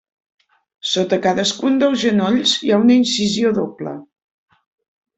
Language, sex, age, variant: Catalan, female, 50-59, Central